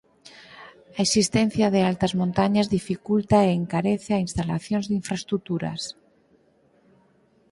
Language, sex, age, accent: Galician, female, 50-59, Normativo (estándar)